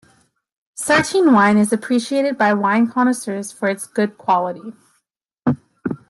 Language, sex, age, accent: English, female, 19-29, Canadian English